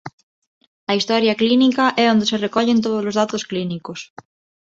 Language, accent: Galician, Neofalante